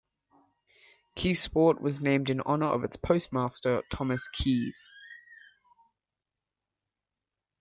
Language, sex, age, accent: English, male, under 19, Australian English